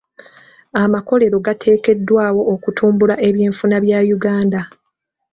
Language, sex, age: Ganda, female, 30-39